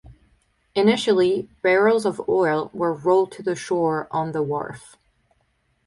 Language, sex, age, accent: English, female, 19-29, United States English